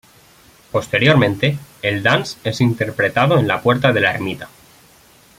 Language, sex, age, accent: Spanish, male, 19-29, España: Centro-Sur peninsular (Madrid, Toledo, Castilla-La Mancha)